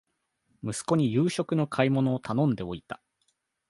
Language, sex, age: Japanese, male, 19-29